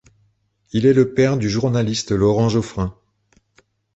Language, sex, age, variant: French, male, 50-59, Français de métropole